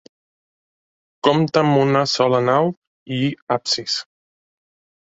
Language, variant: Catalan, Central